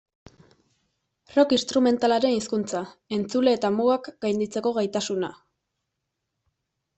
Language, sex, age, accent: Basque, female, 19-29, Erdialdekoa edo Nafarra (Gipuzkoa, Nafarroa)